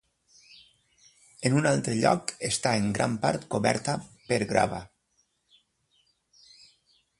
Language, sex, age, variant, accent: Catalan, male, 60-69, Valencià central, valencià